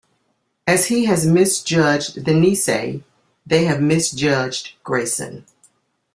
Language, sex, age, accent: English, female, 60-69, United States English